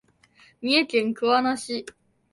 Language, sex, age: Japanese, female, 19-29